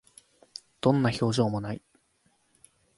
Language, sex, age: Japanese, male, 19-29